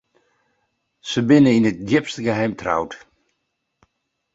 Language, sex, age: Western Frisian, male, 50-59